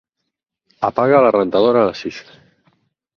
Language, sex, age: Catalan, male, 40-49